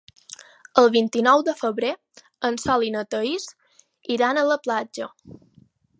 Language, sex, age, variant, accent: Catalan, female, 19-29, Balear, balear